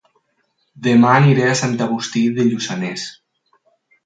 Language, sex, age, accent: Catalan, male, 19-29, valencià